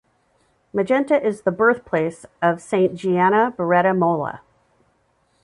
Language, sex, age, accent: English, female, 50-59, United States English